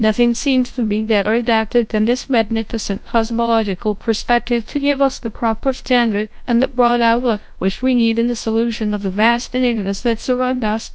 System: TTS, GlowTTS